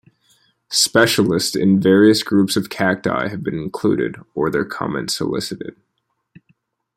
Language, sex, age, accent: English, male, 19-29, United States English